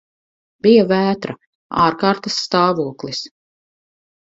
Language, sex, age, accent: Latvian, female, 50-59, Riga